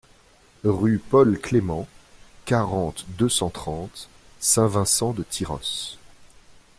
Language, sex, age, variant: French, male, 40-49, Français de métropole